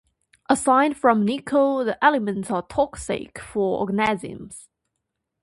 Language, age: English, under 19